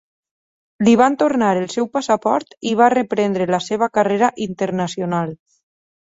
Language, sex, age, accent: Catalan, female, 30-39, valencià